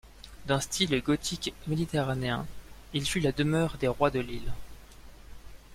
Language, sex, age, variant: French, male, 19-29, Français de métropole